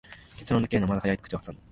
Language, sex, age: Japanese, male, 19-29